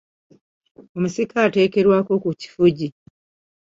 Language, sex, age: Ganda, female, 50-59